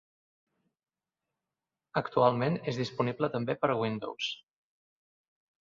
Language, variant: Catalan, Central